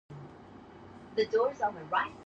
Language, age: Japanese, 19-29